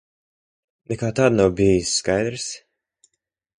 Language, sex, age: Latvian, male, 19-29